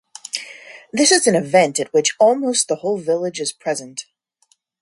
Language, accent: English, United States English